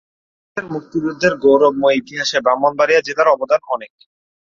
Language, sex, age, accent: Bengali, male, 19-29, Native